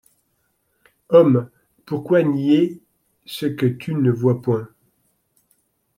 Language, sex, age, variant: French, male, 40-49, Français de métropole